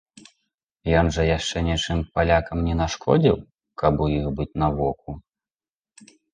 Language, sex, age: Belarusian, male, 30-39